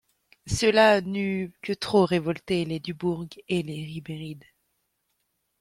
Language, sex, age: French, female, 30-39